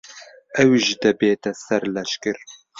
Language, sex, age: Central Kurdish, male, under 19